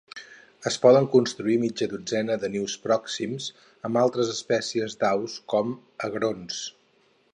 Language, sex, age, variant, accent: Catalan, male, 50-59, Central, central